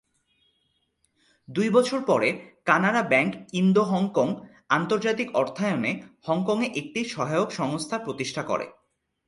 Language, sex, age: Bengali, male, 19-29